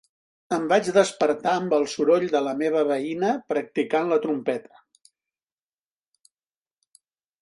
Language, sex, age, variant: Catalan, male, 60-69, Central